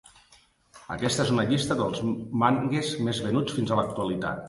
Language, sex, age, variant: Catalan, male, 40-49, Nord-Occidental